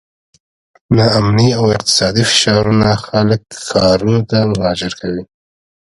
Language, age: Pashto, 19-29